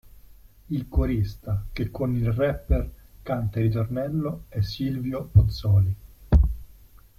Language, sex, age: Italian, male, 30-39